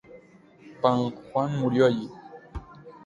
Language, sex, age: Spanish, male, 19-29